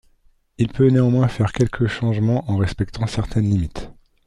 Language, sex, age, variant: French, male, 40-49, Français de métropole